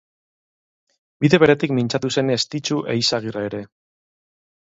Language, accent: Basque, Mendebalekoa (Araba, Bizkaia, Gipuzkoako mendebaleko herri batzuk)